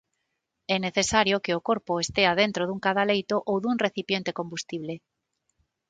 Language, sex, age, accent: Galician, female, 40-49, Normativo (estándar); Neofalante